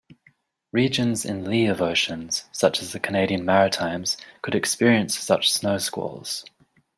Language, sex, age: English, male, 30-39